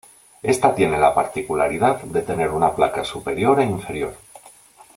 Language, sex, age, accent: Spanish, male, 40-49, España: Norte peninsular (Asturias, Castilla y León, Cantabria, País Vasco, Navarra, Aragón, La Rioja, Guadalajara, Cuenca)